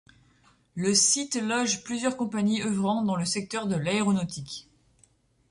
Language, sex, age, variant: French, female, 30-39, Français de métropole